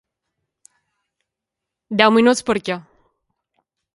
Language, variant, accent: Catalan, Balear, balear